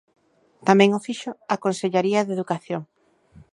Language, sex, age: Galician, female, 30-39